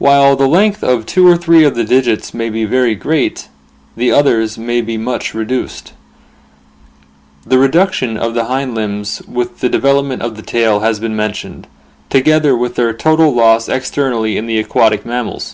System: none